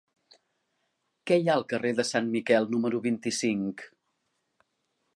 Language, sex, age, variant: Catalan, female, 50-59, Central